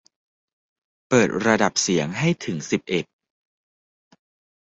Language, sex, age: Thai, male, 19-29